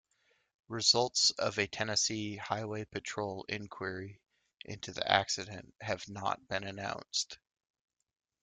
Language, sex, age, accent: English, male, 30-39, United States English